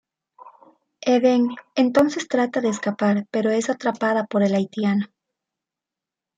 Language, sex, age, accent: Spanish, female, 30-39, Andino-Pacífico: Colombia, Perú, Ecuador, oeste de Bolivia y Venezuela andina